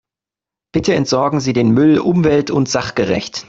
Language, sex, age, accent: German, male, 19-29, Deutschland Deutsch